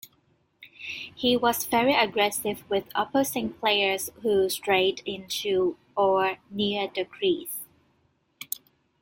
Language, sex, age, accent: English, female, 30-39, Hong Kong English